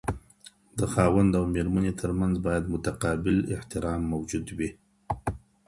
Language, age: Pashto, 40-49